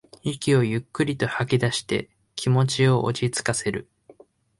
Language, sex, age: Japanese, male, 19-29